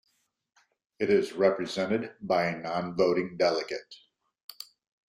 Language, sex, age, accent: English, male, 50-59, United States English